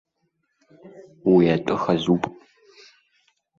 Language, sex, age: Abkhazian, male, under 19